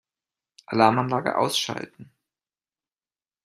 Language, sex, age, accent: German, male, 30-39, Deutschland Deutsch